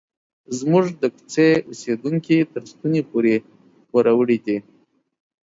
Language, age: Pashto, 30-39